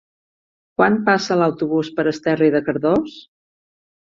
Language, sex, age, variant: Catalan, female, 50-59, Central